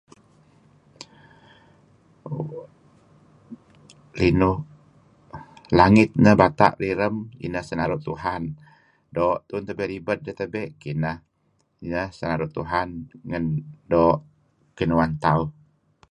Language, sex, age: Kelabit, male, 50-59